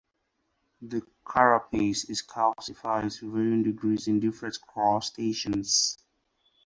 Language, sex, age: English, male, 19-29